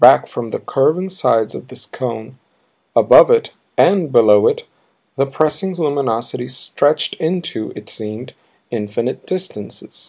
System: none